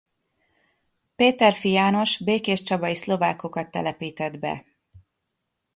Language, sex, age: Hungarian, female, 50-59